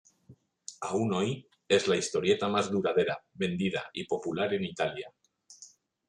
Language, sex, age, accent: Spanish, male, 40-49, España: Norte peninsular (Asturias, Castilla y León, Cantabria, País Vasco, Navarra, Aragón, La Rioja, Guadalajara, Cuenca)